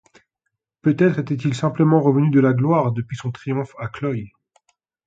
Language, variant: French, Français de métropole